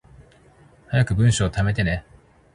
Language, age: Japanese, 30-39